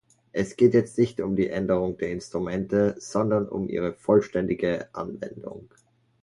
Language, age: German, 30-39